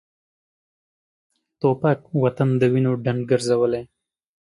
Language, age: Pashto, 19-29